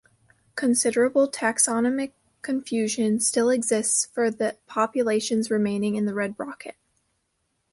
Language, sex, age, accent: English, female, under 19, United States English